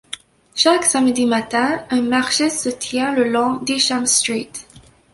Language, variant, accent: French, Français d'Amérique du Nord, Français du Canada